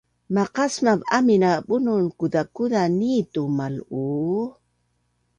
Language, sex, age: Bunun, female, 60-69